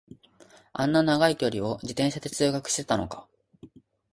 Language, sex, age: Japanese, male, 19-29